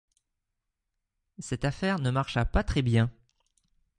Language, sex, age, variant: French, male, 30-39, Français de métropole